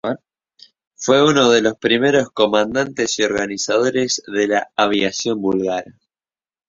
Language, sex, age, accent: Spanish, male, 19-29, Rioplatense: Argentina, Uruguay, este de Bolivia, Paraguay